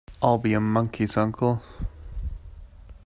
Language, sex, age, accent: English, male, 19-29, United States English